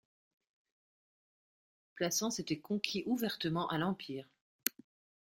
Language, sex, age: French, female, 50-59